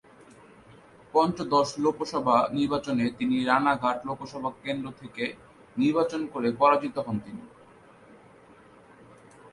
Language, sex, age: Bengali, male, 19-29